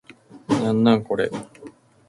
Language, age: Japanese, 19-29